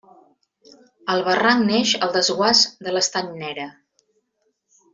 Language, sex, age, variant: Catalan, female, 40-49, Central